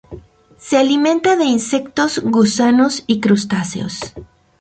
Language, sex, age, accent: Spanish, female, 40-49, México